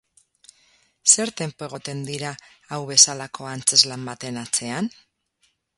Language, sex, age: Basque, female, 30-39